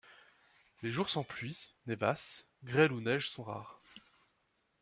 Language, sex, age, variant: French, male, 19-29, Français de métropole